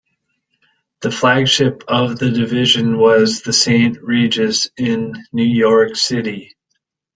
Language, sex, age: English, male, 30-39